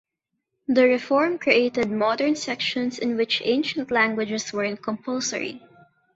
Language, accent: English, Filipino